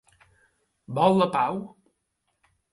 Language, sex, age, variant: Catalan, male, 30-39, Balear